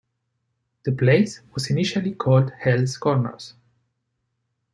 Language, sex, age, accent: English, male, 40-49, United States English